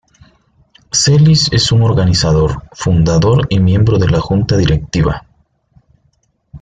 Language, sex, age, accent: Spanish, male, 30-39, México